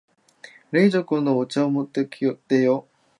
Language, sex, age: Japanese, male, 19-29